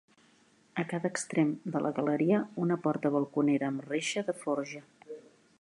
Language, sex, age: Catalan, female, 50-59